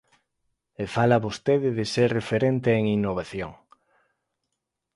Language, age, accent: Galician, 19-29, Normativo (estándar)